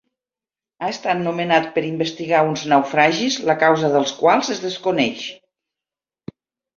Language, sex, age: Catalan, female, 50-59